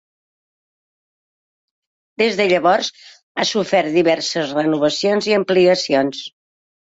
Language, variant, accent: Catalan, Central, Empordanès